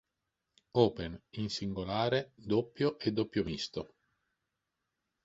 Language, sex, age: Italian, male, 40-49